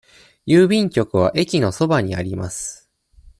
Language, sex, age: Japanese, male, 19-29